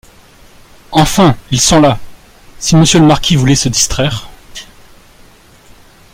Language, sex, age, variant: French, male, 40-49, Français de métropole